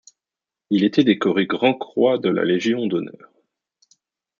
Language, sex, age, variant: French, male, 30-39, Français de métropole